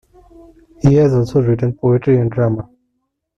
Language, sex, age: English, male, 19-29